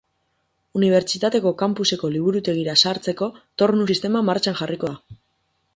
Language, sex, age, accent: Basque, female, 19-29, Mendebalekoa (Araba, Bizkaia, Gipuzkoako mendebaleko herri batzuk)